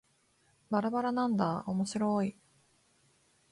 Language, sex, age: Japanese, female, 19-29